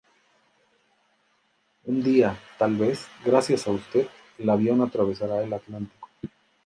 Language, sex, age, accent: Spanish, male, 40-49, México